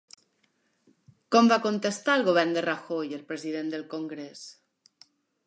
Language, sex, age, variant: Catalan, female, 40-49, Balear